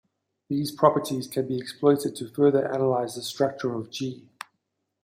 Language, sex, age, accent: English, female, 40-49, Southern African (South Africa, Zimbabwe, Namibia)